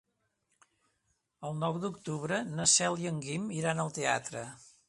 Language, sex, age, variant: Catalan, male, 60-69, Central